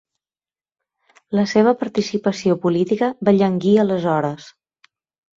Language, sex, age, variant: Catalan, female, 30-39, Central